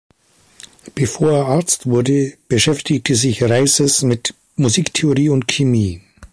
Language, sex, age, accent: German, male, 50-59, Deutschland Deutsch